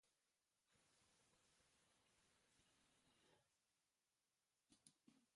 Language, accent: Basque, Mendebalekoa (Araba, Bizkaia, Gipuzkoako mendebaleko herri batzuk)